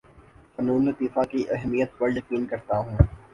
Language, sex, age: Urdu, male, 19-29